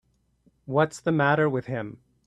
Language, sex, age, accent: English, male, 30-39, Canadian English